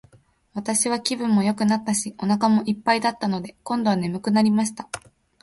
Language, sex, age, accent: Japanese, female, under 19, 標準語